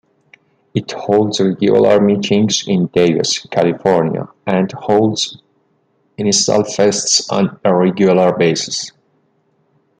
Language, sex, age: English, male, 30-39